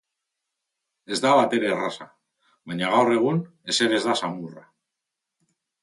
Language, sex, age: Basque, male, 40-49